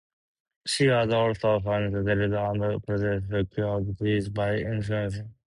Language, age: English, 19-29